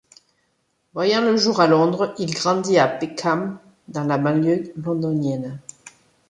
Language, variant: French, Français de métropole